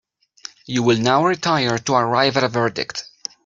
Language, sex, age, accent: English, male, 30-39, United States English